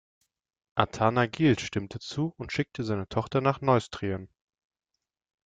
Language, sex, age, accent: German, male, 19-29, Deutschland Deutsch